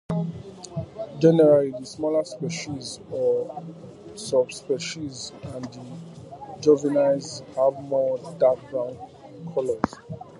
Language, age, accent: English, 30-39, England English